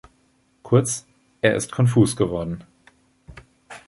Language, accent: German, Deutschland Deutsch